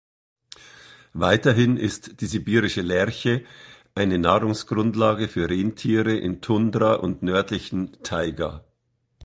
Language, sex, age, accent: German, male, 50-59, Österreichisches Deutsch